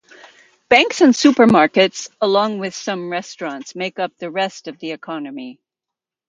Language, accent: English, United States English